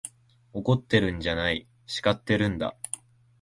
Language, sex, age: Japanese, male, 19-29